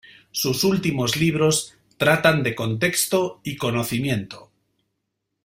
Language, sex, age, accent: Spanish, male, 40-49, España: Norte peninsular (Asturias, Castilla y León, Cantabria, País Vasco, Navarra, Aragón, La Rioja, Guadalajara, Cuenca)